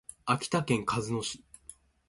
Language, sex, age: Japanese, male, 19-29